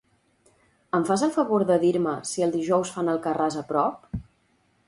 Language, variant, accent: Catalan, Central, central